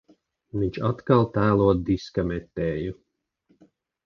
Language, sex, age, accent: Latvian, male, 40-49, bez akcenta